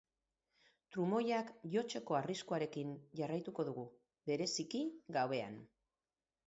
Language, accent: Basque, Mendebalekoa (Araba, Bizkaia, Gipuzkoako mendebaleko herri batzuk)